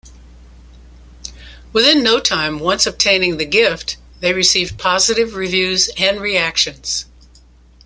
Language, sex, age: English, female, 70-79